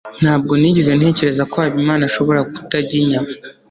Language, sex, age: Kinyarwanda, male, under 19